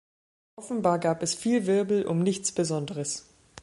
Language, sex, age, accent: German, male, under 19, Deutschland Deutsch